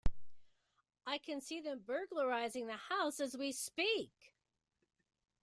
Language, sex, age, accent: English, female, 60-69, United States English